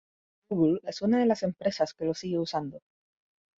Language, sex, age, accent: Spanish, female, 19-29, Chileno: Chile, Cuyo